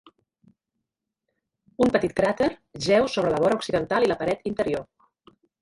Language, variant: Catalan, Central